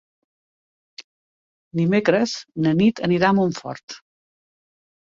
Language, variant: Catalan, Central